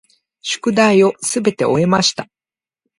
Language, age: Japanese, 19-29